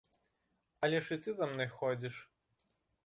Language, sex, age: Belarusian, male, 19-29